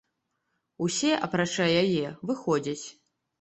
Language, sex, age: Belarusian, female, 30-39